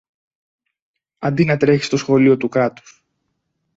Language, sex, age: Greek, male, 19-29